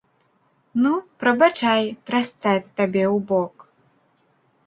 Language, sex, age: Belarusian, female, 19-29